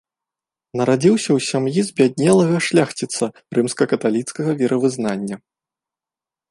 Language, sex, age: Belarusian, male, 19-29